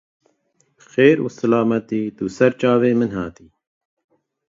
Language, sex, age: Kurdish, male, 40-49